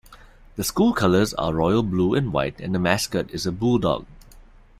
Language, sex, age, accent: English, male, 30-39, Singaporean English